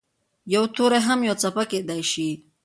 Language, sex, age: Pashto, female, 19-29